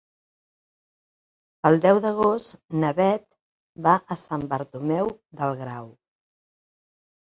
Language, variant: Catalan, Central